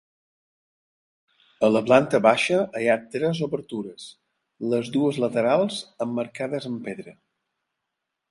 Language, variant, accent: Catalan, Balear, balear